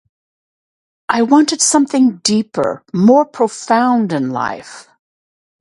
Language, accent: English, United States English